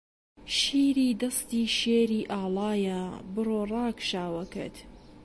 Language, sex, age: Central Kurdish, female, 19-29